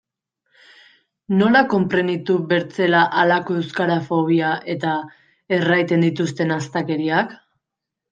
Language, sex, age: Basque, female, 19-29